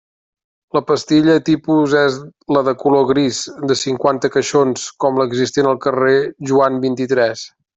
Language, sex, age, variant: Catalan, male, 30-39, Central